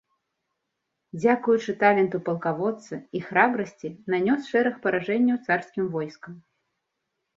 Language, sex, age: Belarusian, female, 40-49